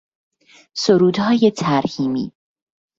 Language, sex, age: Persian, female, 19-29